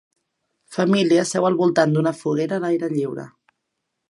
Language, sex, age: Catalan, female, 19-29